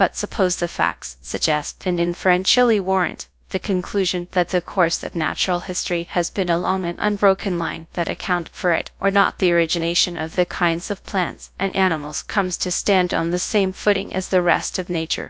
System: TTS, GradTTS